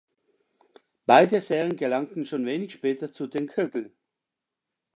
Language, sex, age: German, male, 50-59